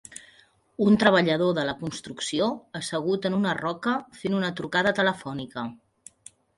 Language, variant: Catalan, Central